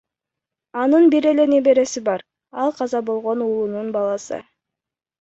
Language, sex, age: Kyrgyz, female, under 19